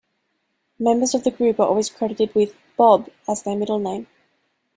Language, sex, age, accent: English, female, 19-29, Australian English